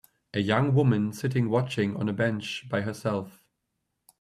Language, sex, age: English, male, 30-39